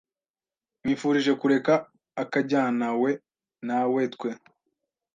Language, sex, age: Kinyarwanda, male, 19-29